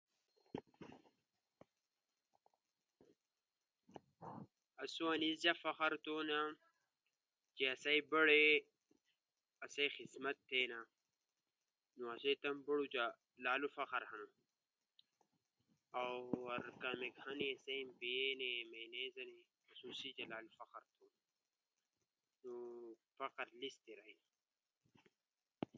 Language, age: Ushojo, under 19